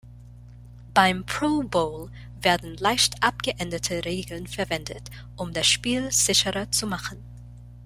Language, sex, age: German, female, 19-29